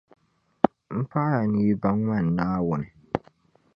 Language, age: Dagbani, 19-29